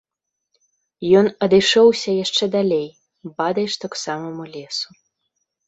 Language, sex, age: Belarusian, female, 19-29